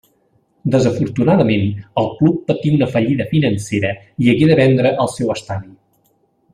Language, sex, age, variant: Catalan, male, 50-59, Central